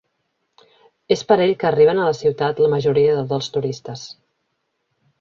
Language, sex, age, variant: Catalan, female, 40-49, Central